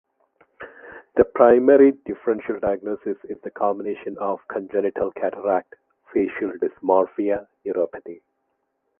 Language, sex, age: English, male, 50-59